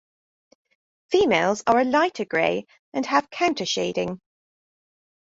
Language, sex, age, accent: English, female, 30-39, England English